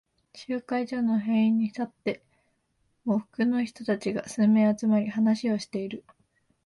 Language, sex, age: Japanese, female, 19-29